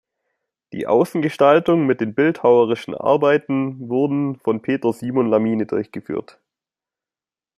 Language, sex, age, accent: German, male, 19-29, Deutschland Deutsch